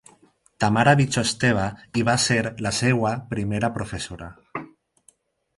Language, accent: Catalan, valencià